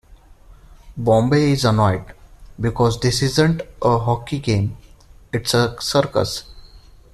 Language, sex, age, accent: English, male, 19-29, India and South Asia (India, Pakistan, Sri Lanka)